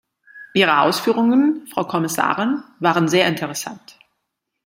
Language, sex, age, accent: German, female, 40-49, Deutschland Deutsch